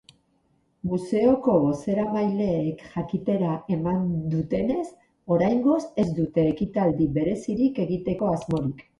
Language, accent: Basque, Mendebalekoa (Araba, Bizkaia, Gipuzkoako mendebaleko herri batzuk)